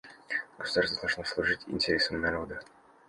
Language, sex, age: Russian, male, 19-29